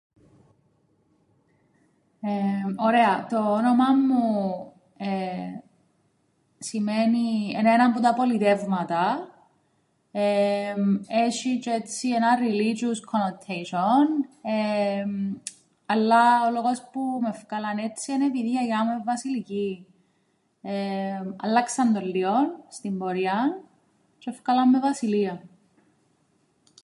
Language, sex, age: Greek, female, 30-39